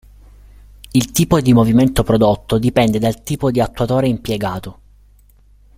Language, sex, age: Italian, male, 30-39